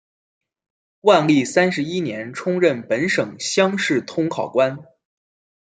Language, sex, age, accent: Chinese, male, 19-29, 出生地：辽宁省